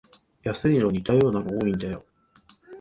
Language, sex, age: Japanese, male, 40-49